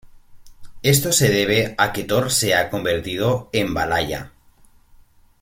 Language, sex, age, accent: Spanish, male, 30-39, España: Norte peninsular (Asturias, Castilla y León, Cantabria, País Vasco, Navarra, Aragón, La Rioja, Guadalajara, Cuenca)